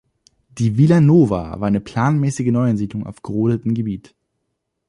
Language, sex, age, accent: German, male, 19-29, Deutschland Deutsch